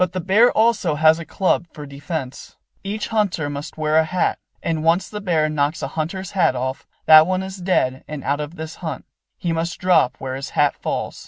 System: none